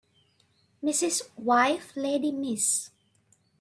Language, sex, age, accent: English, female, 30-39, India and South Asia (India, Pakistan, Sri Lanka)